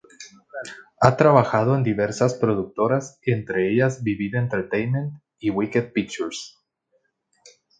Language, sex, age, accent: Spanish, male, 19-29, América central